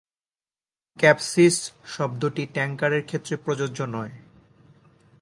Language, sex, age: Bengali, male, 19-29